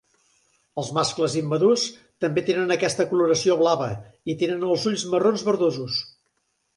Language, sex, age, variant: Catalan, male, 60-69, Central